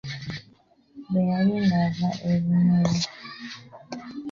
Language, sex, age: Ganda, female, 19-29